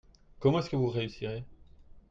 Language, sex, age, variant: French, male, 30-39, Français de métropole